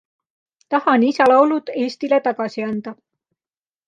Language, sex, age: Estonian, female, 30-39